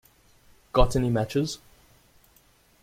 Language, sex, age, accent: English, male, under 19, Southern African (South Africa, Zimbabwe, Namibia)